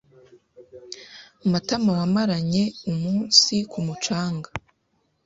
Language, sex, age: Kinyarwanda, female, 19-29